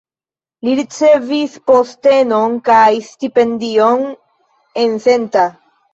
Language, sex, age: Esperanto, female, 19-29